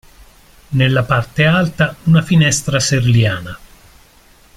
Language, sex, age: Italian, male, 50-59